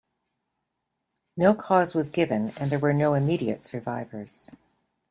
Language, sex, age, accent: English, female, 60-69, Canadian English